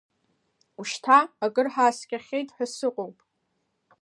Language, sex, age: Abkhazian, female, under 19